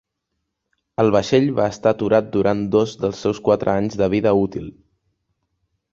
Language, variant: Catalan, Central